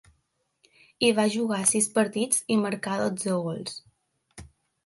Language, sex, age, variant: Catalan, female, under 19, Balear